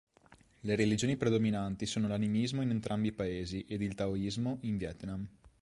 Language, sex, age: Italian, male, 30-39